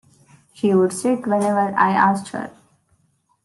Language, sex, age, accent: English, female, 19-29, India and South Asia (India, Pakistan, Sri Lanka)